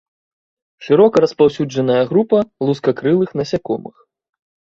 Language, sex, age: Belarusian, male, 30-39